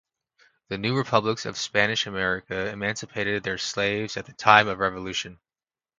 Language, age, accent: English, 19-29, United States English